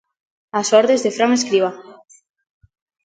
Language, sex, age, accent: Galician, female, 40-49, Central (gheada)